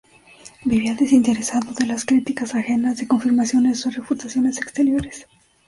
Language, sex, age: Spanish, female, under 19